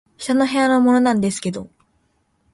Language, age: Japanese, 19-29